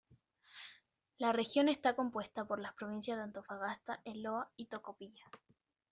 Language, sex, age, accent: Spanish, female, under 19, Chileno: Chile, Cuyo